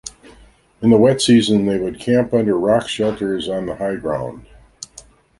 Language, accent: English, United States English